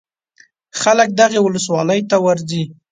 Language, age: Pashto, 19-29